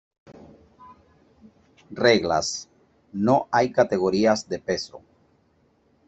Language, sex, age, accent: Spanish, male, 40-49, Caribe: Cuba, Venezuela, Puerto Rico, República Dominicana, Panamá, Colombia caribeña, México caribeño, Costa del golfo de México